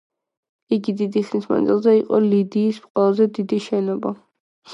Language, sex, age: Georgian, female, 19-29